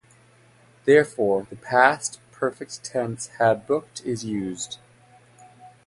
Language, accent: English, United States English